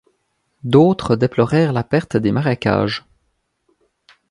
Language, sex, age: French, male, 30-39